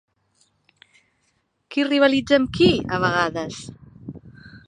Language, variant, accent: Catalan, Central, central